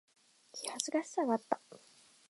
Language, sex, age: Japanese, female, 19-29